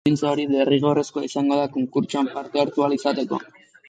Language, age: Basque, under 19